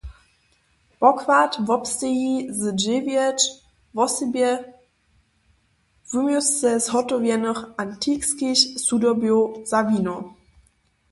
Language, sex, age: Upper Sorbian, female, under 19